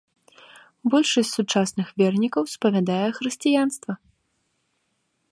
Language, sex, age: Belarusian, female, 19-29